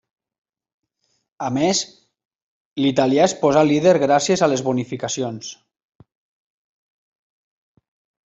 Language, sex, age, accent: Catalan, male, 30-39, valencià